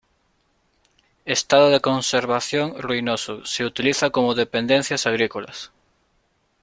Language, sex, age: Spanish, male, 30-39